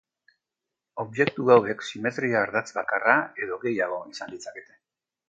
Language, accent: Basque, Mendebalekoa (Araba, Bizkaia, Gipuzkoako mendebaleko herri batzuk)